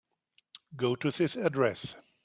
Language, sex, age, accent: English, male, 50-59, United States English